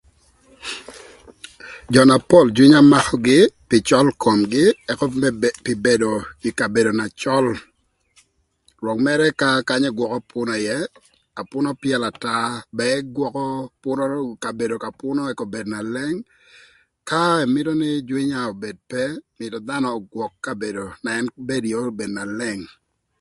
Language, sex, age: Thur, male, 30-39